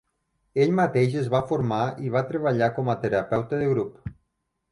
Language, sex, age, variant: Catalan, male, 30-39, Nord-Occidental